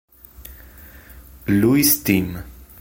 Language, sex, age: Italian, male, 30-39